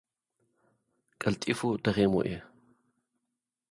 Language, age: Tigrinya, 40-49